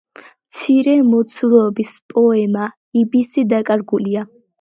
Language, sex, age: Georgian, female, under 19